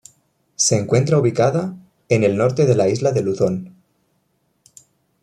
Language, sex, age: Spanish, male, 19-29